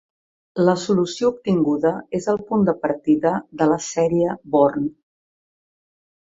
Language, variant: Catalan, Central